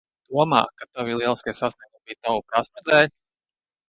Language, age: Latvian, 30-39